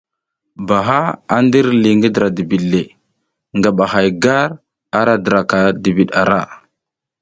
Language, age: South Giziga, 30-39